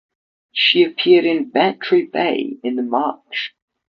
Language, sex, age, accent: English, female, under 19, United States English; Australian English